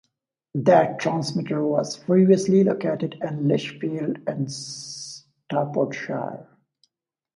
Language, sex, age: English, male, 19-29